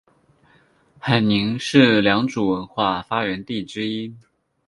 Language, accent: Chinese, 出生地：江西省